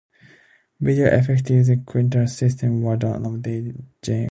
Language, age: English, 19-29